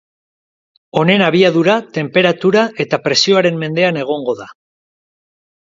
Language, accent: Basque, Erdialdekoa edo Nafarra (Gipuzkoa, Nafarroa)